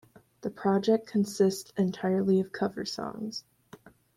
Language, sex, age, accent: English, female, under 19, United States English